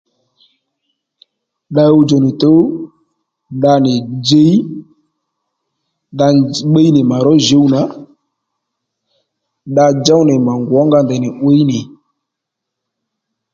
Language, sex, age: Lendu, male, 30-39